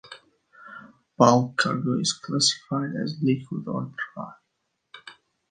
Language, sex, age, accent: English, male, 19-29, United States English